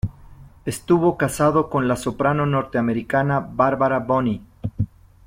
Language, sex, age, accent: Spanish, male, 40-49, Andino-Pacífico: Colombia, Perú, Ecuador, oeste de Bolivia y Venezuela andina